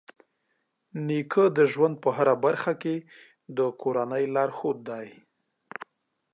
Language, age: Pashto, 30-39